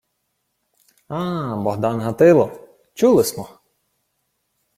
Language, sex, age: Ukrainian, male, 19-29